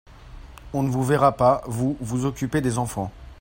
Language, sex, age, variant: French, male, 30-39, Français de métropole